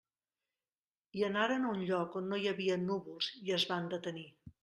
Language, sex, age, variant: Catalan, female, 40-49, Central